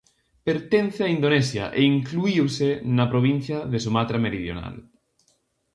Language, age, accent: Galician, 19-29, Atlántico (seseo e gheada)